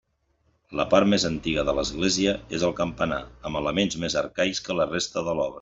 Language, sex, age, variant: Catalan, male, 40-49, Central